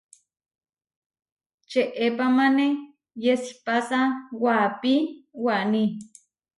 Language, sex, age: Huarijio, female, 30-39